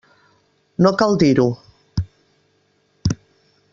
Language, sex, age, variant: Catalan, female, 60-69, Central